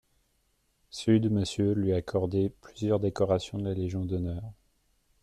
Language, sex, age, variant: French, male, 30-39, Français de métropole